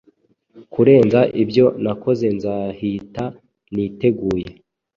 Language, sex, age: Kinyarwanda, male, 40-49